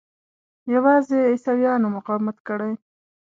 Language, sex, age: Pashto, female, 19-29